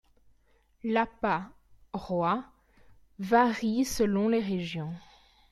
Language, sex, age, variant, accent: French, female, 19-29, Français d'Europe, Français de Belgique